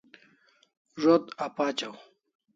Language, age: Kalasha, 40-49